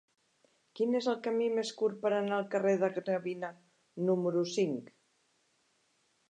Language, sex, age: Catalan, female, 60-69